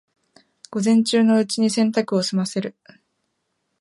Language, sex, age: Japanese, female, 19-29